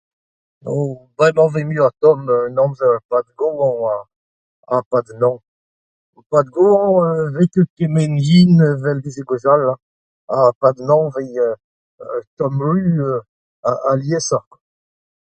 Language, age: Breton, 40-49